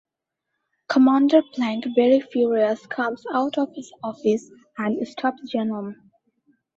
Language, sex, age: English, female, 19-29